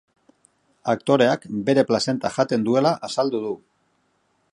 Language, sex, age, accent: Basque, male, 40-49, Mendebalekoa (Araba, Bizkaia, Gipuzkoako mendebaleko herri batzuk)